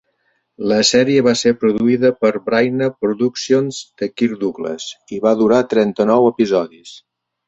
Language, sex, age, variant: Catalan, male, 60-69, Central